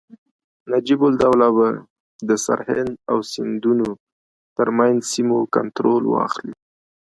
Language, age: Pashto, 30-39